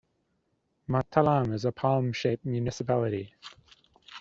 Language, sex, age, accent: English, male, 30-39, New Zealand English